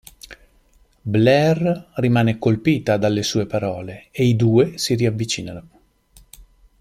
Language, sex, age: Italian, male, 50-59